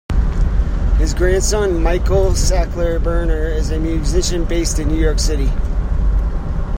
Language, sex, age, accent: English, male, 30-39, United States English